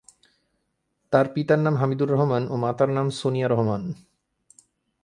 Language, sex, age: Bengali, male, 19-29